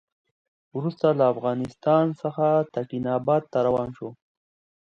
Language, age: Pashto, 30-39